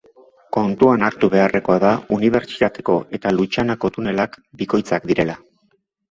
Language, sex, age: Basque, male, 50-59